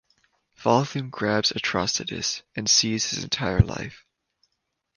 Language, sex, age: English, male, 19-29